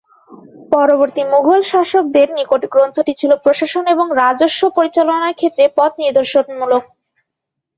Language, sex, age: Bengali, female, 19-29